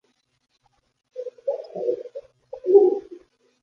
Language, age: English, 19-29